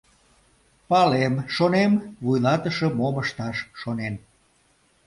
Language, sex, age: Mari, male, 60-69